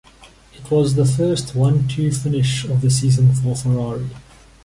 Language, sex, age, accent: English, male, 30-39, Southern African (South Africa, Zimbabwe, Namibia)